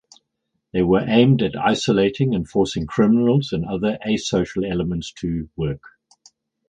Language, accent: English, England English